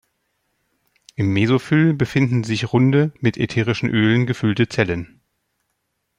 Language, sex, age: German, male, 40-49